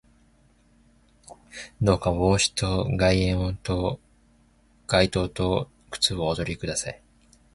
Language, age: Japanese, 19-29